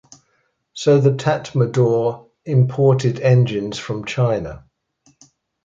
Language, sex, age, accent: English, male, 70-79, England English